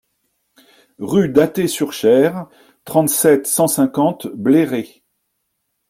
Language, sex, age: French, male, 50-59